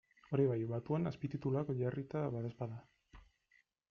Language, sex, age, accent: Basque, male, 19-29, Erdialdekoa edo Nafarra (Gipuzkoa, Nafarroa)